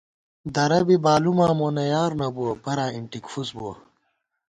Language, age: Gawar-Bati, 30-39